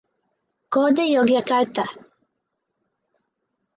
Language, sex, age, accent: English, female, under 19, United States English